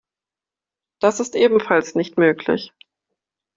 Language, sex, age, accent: German, female, 19-29, Deutschland Deutsch